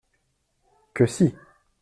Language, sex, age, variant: French, male, 30-39, Français de métropole